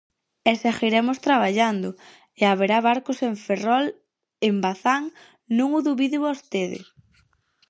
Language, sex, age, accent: Galician, female, under 19, Central (gheada)